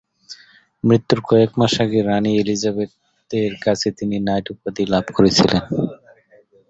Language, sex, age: Bengali, male, 30-39